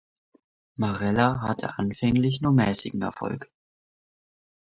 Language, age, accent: German, under 19, Deutschland Deutsch